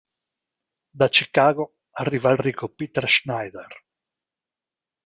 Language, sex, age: Italian, male, 40-49